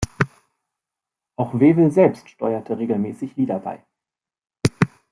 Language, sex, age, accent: German, male, 19-29, Deutschland Deutsch